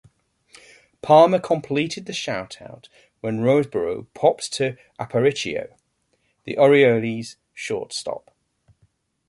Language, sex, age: English, male, 40-49